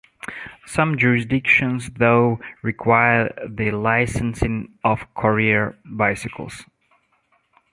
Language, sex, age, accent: English, male, 19-29, United States English